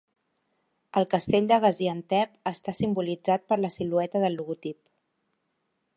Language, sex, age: Catalan, female, 40-49